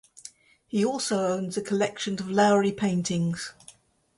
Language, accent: English, England English